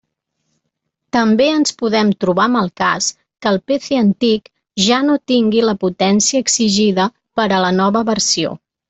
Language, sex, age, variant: Catalan, female, 40-49, Central